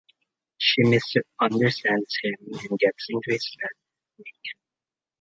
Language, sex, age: English, male, 30-39